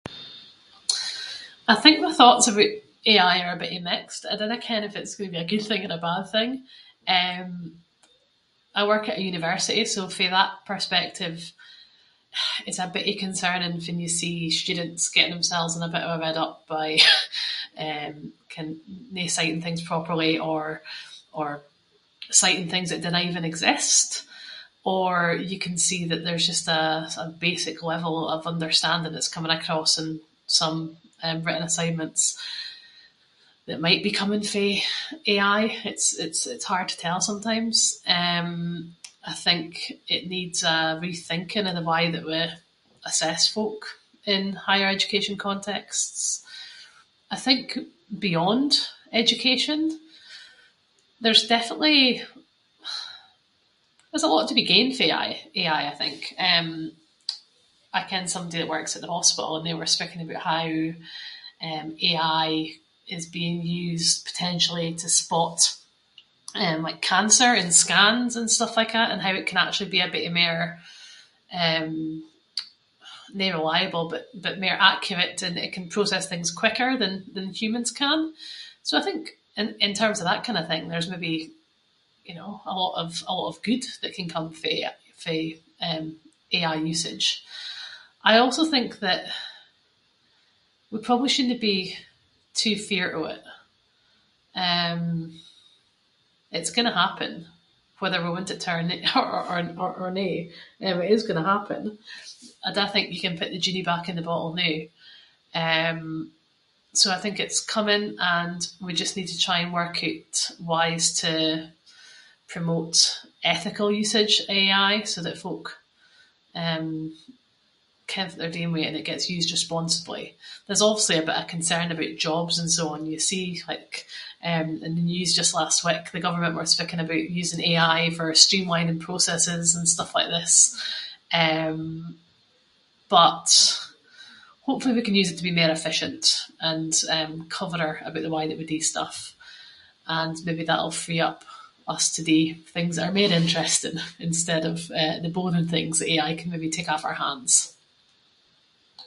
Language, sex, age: Scots, female, 30-39